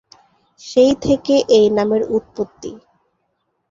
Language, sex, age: Bengali, female, 19-29